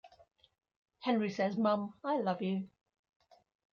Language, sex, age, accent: English, female, 60-69, England English